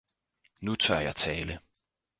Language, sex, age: Danish, male, 19-29